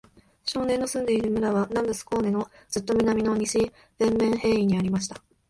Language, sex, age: Japanese, female, 19-29